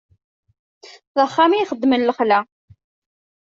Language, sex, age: Kabyle, female, 19-29